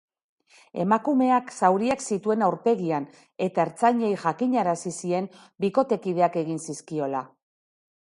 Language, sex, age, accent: Basque, female, 40-49, Mendebalekoa (Araba, Bizkaia, Gipuzkoako mendebaleko herri batzuk)